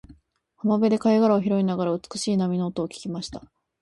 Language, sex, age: Japanese, female, 19-29